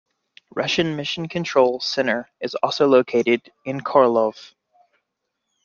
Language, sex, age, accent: English, male, 30-39, United States English